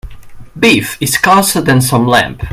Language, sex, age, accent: English, male, under 19, England English